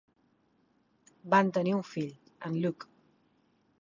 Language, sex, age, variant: Catalan, female, 40-49, Central